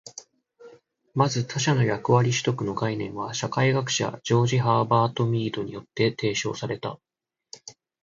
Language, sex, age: Japanese, male, 19-29